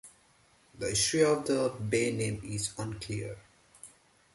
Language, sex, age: English, male, 19-29